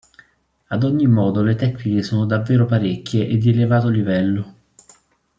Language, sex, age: Italian, male, 40-49